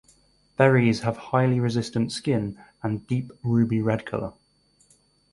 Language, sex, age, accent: English, male, 19-29, England English